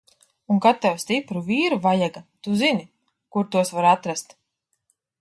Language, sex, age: Latvian, female, 30-39